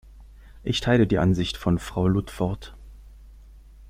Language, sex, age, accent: German, male, 19-29, Deutschland Deutsch